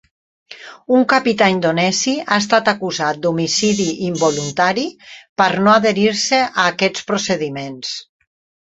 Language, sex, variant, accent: Catalan, female, Central, Barceloní